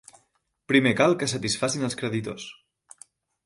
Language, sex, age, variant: Catalan, male, 30-39, Central